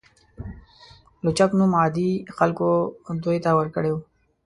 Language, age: Pashto, 19-29